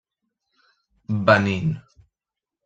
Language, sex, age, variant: Catalan, male, 30-39, Central